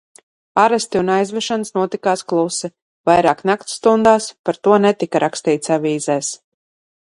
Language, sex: Latvian, female